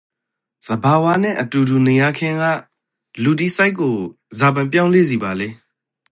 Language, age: Rakhine, 30-39